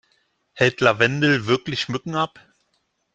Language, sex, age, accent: German, male, 40-49, Deutschland Deutsch